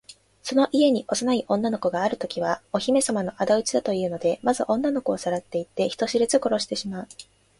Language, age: Japanese, 19-29